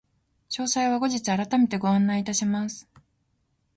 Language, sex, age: Japanese, female, 19-29